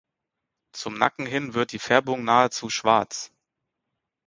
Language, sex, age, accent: German, male, 30-39, Deutschland Deutsch